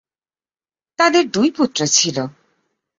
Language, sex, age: Bengali, female, 30-39